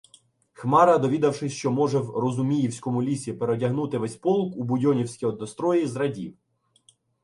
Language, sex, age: Ukrainian, male, 19-29